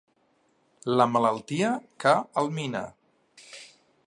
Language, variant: Catalan, Central